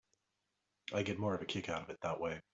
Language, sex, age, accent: English, male, 30-39, Australian English